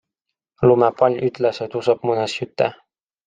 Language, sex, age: Estonian, male, 19-29